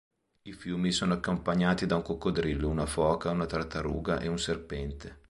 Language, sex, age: Italian, male, 40-49